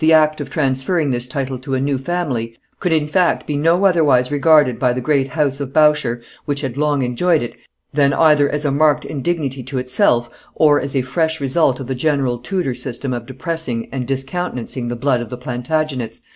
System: none